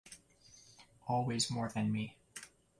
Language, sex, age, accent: English, male, 19-29, United States English